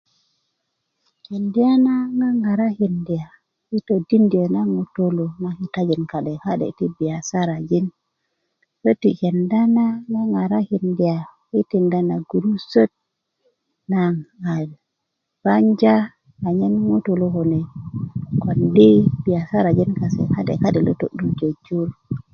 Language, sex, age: Kuku, female, 40-49